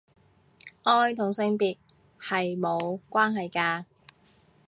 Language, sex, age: Cantonese, female, 19-29